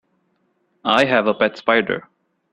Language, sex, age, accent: English, male, 19-29, India and South Asia (India, Pakistan, Sri Lanka)